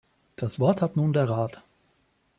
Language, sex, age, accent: German, male, 30-39, Österreichisches Deutsch